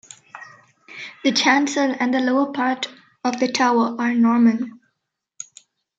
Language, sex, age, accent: English, female, under 19, India and South Asia (India, Pakistan, Sri Lanka)